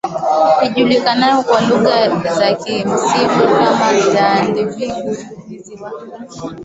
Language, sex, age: Swahili, female, 19-29